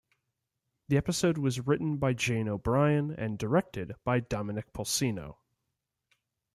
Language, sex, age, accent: English, male, 19-29, United States English